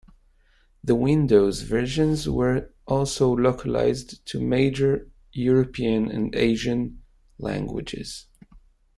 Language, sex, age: English, male, 40-49